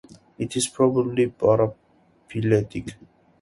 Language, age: English, 19-29